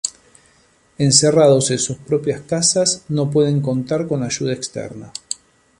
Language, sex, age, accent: Spanish, male, 40-49, Rioplatense: Argentina, Uruguay, este de Bolivia, Paraguay